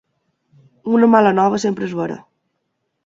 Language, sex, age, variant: Catalan, female, 19-29, Balear